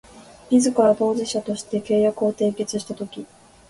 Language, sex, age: Japanese, female, 19-29